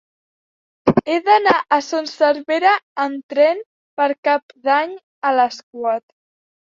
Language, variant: Catalan, Central